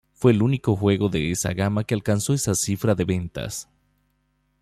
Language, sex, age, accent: Spanish, male, 30-39, Rioplatense: Argentina, Uruguay, este de Bolivia, Paraguay